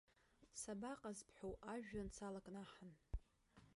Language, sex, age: Abkhazian, female, 19-29